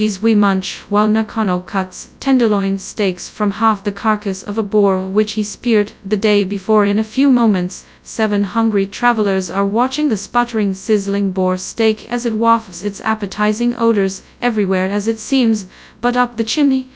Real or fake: fake